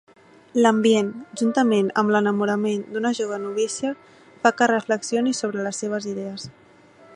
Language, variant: Catalan, Central